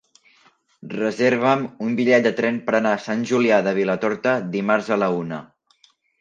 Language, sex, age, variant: Catalan, male, under 19, Central